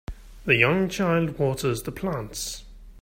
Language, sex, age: English, male, 19-29